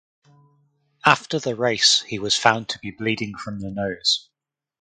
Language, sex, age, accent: English, male, 30-39, England English